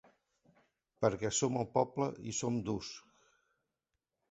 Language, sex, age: Catalan, male, 60-69